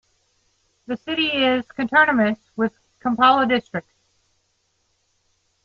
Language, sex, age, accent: English, female, 40-49, United States English